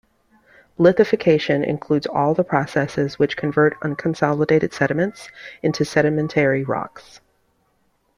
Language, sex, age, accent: English, female, 40-49, United States English